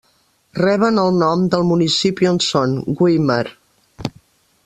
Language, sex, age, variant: Catalan, female, 60-69, Central